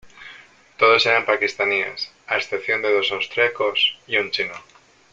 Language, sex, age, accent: Spanish, male, 30-39, España: Centro-Sur peninsular (Madrid, Toledo, Castilla-La Mancha)